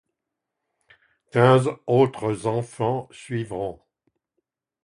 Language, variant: French, Français de métropole